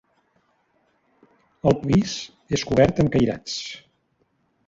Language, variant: Catalan, Central